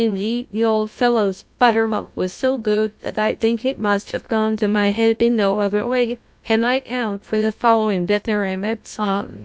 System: TTS, GlowTTS